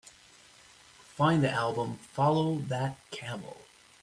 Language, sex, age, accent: English, male, 40-49, United States English